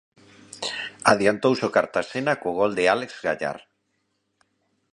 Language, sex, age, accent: Galician, male, 50-59, Normativo (estándar)